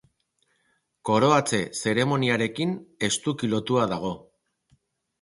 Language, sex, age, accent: Basque, male, 40-49, Erdialdekoa edo Nafarra (Gipuzkoa, Nafarroa)